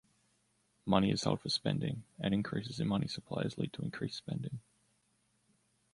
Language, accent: English, Australian English